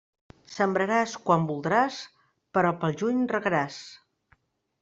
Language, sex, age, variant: Catalan, female, 50-59, Central